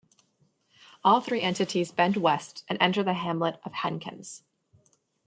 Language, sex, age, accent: English, female, 19-29, United States English